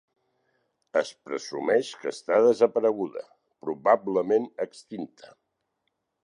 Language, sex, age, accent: Catalan, male, 60-69, Barceloní